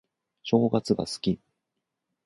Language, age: Japanese, 40-49